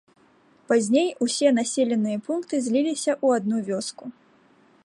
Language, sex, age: Belarusian, female, 19-29